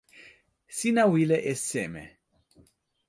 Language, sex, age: Toki Pona, male, 30-39